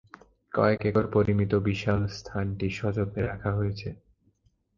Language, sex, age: Bengali, male, 19-29